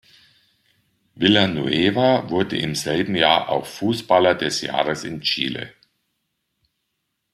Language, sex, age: German, male, 50-59